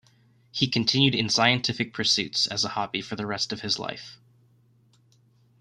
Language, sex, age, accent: English, male, 19-29, United States English